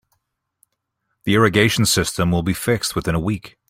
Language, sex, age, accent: English, male, 40-49, Canadian English